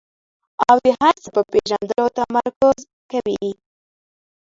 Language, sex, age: Pashto, female, under 19